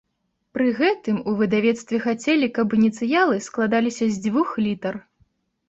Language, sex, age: Belarusian, female, 19-29